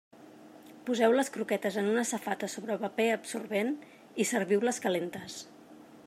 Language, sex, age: Catalan, female, 40-49